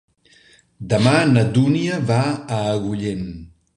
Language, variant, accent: Catalan, Central, central